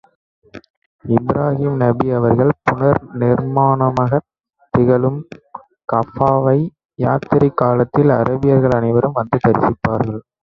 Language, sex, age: Tamil, male, 19-29